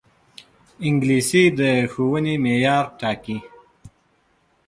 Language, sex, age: Pashto, male, 19-29